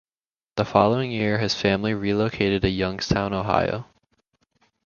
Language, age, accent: English, under 19, United States English